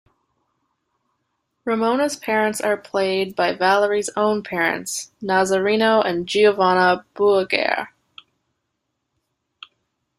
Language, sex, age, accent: English, female, 19-29, Canadian English